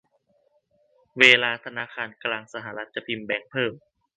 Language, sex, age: Thai, male, 19-29